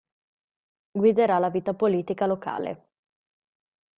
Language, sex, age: Italian, female, 19-29